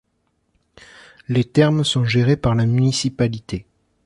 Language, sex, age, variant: French, male, 30-39, Français de métropole